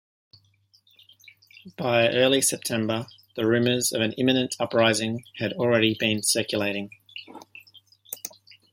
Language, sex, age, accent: English, male, 40-49, Australian English